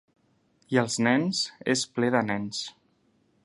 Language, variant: Catalan, Central